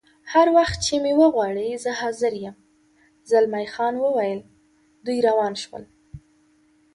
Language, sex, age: Pashto, female, under 19